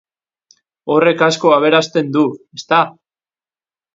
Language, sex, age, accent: Basque, male, 19-29, Mendebalekoa (Araba, Bizkaia, Gipuzkoako mendebaleko herri batzuk)